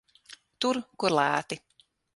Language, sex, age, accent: Latvian, female, 30-39, Kurzeme